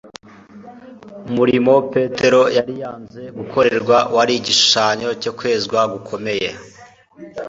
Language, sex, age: Kinyarwanda, male, 19-29